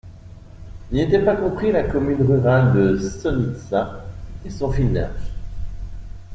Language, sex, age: French, male, 50-59